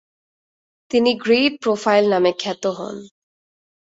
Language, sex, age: Bengali, female, 19-29